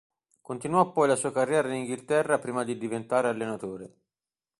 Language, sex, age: Italian, male, 40-49